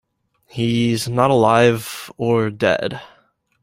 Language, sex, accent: English, male, United States English